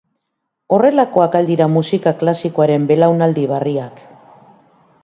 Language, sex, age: Basque, female, 50-59